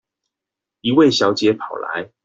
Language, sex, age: Chinese, male, 19-29